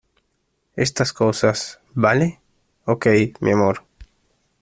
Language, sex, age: Spanish, male, 19-29